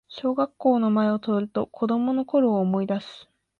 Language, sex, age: Japanese, female, under 19